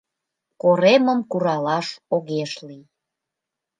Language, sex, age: Mari, female, 19-29